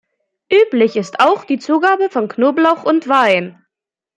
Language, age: German, 19-29